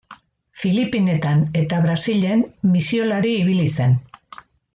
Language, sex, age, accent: Basque, female, 60-69, Erdialdekoa edo Nafarra (Gipuzkoa, Nafarroa)